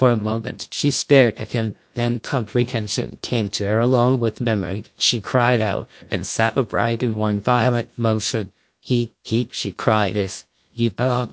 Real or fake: fake